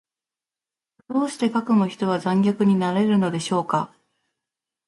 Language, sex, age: Japanese, female, 30-39